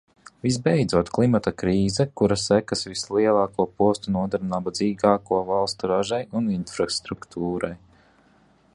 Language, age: Latvian, 19-29